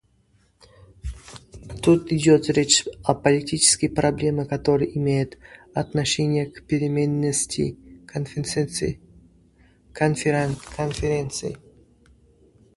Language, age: Russian, under 19